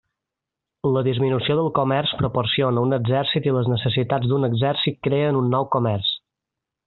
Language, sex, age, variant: Catalan, male, 19-29, Balear